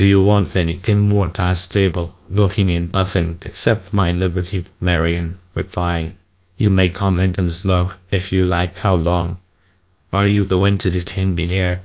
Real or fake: fake